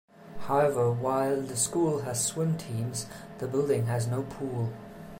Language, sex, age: English, male, 19-29